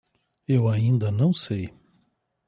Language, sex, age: Portuguese, male, 50-59